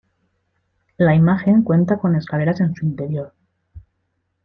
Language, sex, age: Spanish, female, 30-39